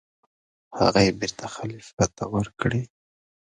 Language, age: Pashto, 19-29